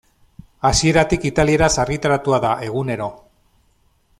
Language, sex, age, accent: Basque, male, 40-49, Mendebalekoa (Araba, Bizkaia, Gipuzkoako mendebaleko herri batzuk)